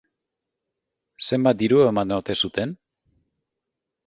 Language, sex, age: Basque, male, 40-49